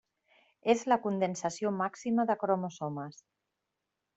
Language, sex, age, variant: Catalan, female, 40-49, Central